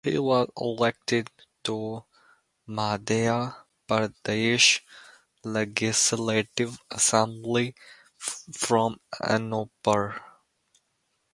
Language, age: English, 19-29